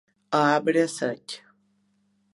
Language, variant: Catalan, Balear